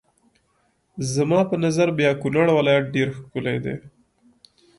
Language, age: Pashto, 19-29